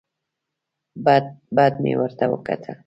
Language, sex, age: Pashto, female, 50-59